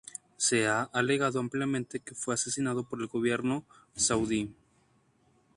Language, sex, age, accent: Spanish, male, 19-29, México